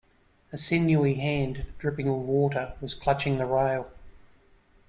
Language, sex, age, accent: English, male, 50-59, Australian English